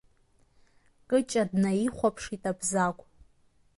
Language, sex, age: Abkhazian, female, under 19